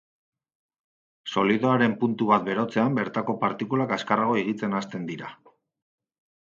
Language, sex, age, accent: Basque, male, 40-49, Mendebalekoa (Araba, Bizkaia, Gipuzkoako mendebaleko herri batzuk)